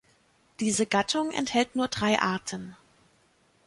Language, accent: German, Deutschland Deutsch